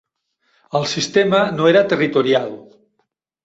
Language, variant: Catalan, Central